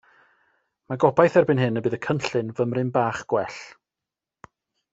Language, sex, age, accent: Welsh, male, 30-39, Y Deyrnas Unedig Cymraeg